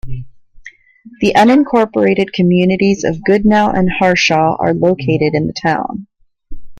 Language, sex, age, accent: English, female, 30-39, United States English